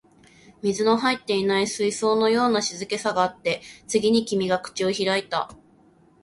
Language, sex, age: Japanese, female, 19-29